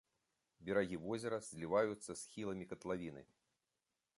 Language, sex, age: Belarusian, male, 50-59